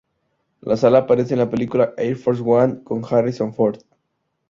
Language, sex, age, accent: Spanish, male, 19-29, México